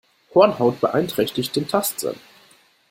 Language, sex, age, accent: German, male, under 19, Deutschland Deutsch